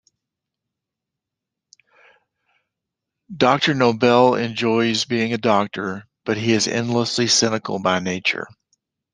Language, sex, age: English, male, 60-69